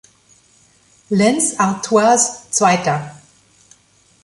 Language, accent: German, Deutschland Deutsch